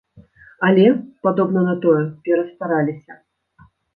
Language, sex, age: Belarusian, female, 40-49